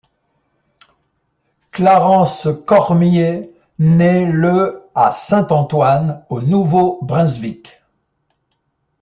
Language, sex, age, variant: French, male, 70-79, Français de métropole